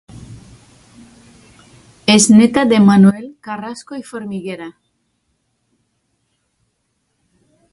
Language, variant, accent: Catalan, Central, central